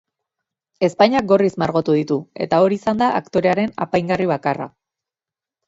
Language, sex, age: Basque, female, 30-39